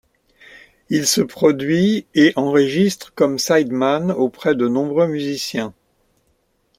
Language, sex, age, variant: French, male, 70-79, Français de métropole